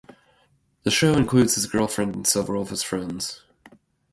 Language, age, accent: English, 30-39, United States English